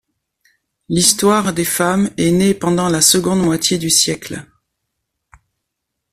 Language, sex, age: French, female, 60-69